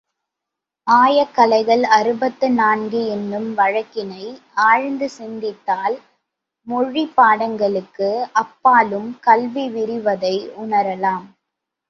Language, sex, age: Tamil, female, under 19